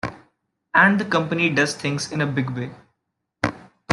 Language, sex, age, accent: English, male, 19-29, India and South Asia (India, Pakistan, Sri Lanka)